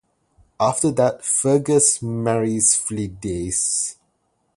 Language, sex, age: English, male, 19-29